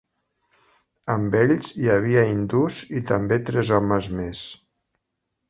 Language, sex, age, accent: Catalan, male, 50-59, Barceloní